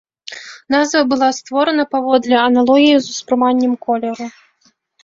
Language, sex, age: Belarusian, female, 19-29